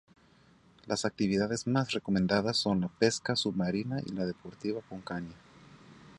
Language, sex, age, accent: Spanish, male, 30-39, México